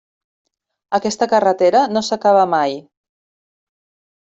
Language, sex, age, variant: Catalan, female, 40-49, Central